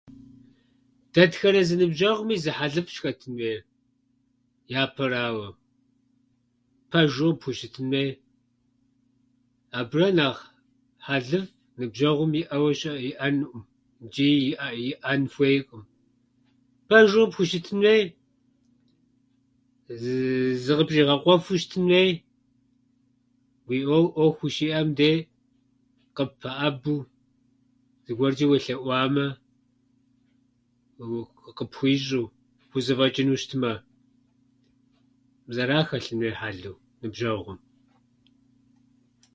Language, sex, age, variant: Kabardian, male, 50-59, Адыгэбзэ (Къэбэрдей, Кирил, псоми зэдай)